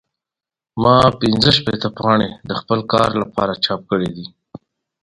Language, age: Pashto, 30-39